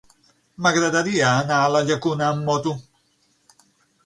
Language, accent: Catalan, central; septentrional